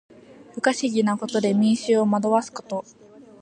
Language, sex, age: Japanese, female, 19-29